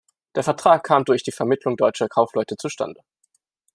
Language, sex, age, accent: German, male, 19-29, Deutschland Deutsch